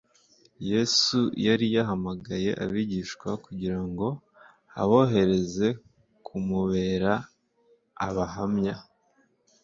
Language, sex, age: Kinyarwanda, male, 19-29